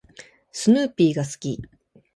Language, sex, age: Japanese, female, 19-29